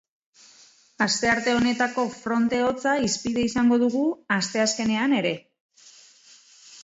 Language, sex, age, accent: Basque, female, 40-49, Mendebalekoa (Araba, Bizkaia, Gipuzkoako mendebaleko herri batzuk)